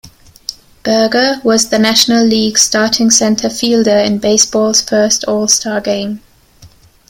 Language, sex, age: English, female, 19-29